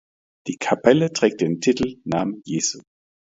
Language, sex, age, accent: German, male, 50-59, Deutschland Deutsch